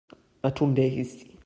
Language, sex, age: French, male, under 19